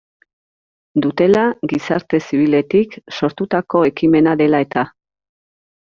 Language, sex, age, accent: Basque, female, 40-49, Erdialdekoa edo Nafarra (Gipuzkoa, Nafarroa)